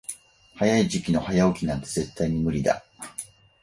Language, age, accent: Japanese, 50-59, 標準語